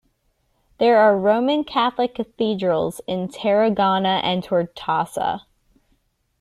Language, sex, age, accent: English, female, 19-29, United States English